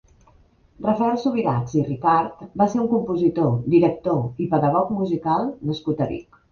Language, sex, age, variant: Catalan, female, 50-59, Central